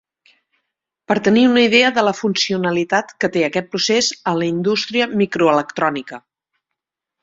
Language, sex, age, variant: Catalan, female, 50-59, Central